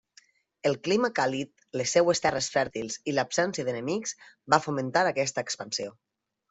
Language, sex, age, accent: Catalan, female, 30-39, valencià